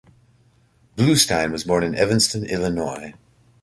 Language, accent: English, United States English